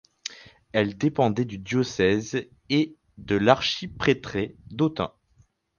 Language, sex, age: French, male, 19-29